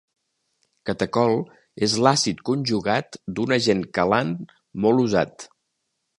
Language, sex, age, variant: Catalan, male, 60-69, Central